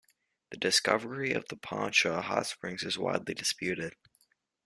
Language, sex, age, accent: English, male, under 19, United States English